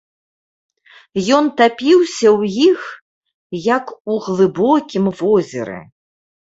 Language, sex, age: Belarusian, female, 40-49